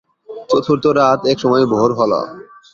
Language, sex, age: Bengali, male, 19-29